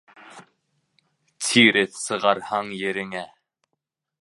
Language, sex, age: Bashkir, male, 19-29